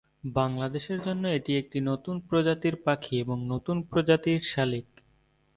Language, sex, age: Bengali, male, 19-29